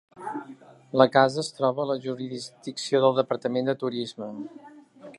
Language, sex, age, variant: Catalan, male, 40-49, Central